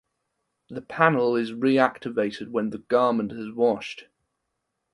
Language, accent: English, England English